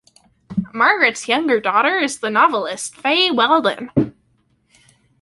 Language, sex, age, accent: English, male, under 19, United States English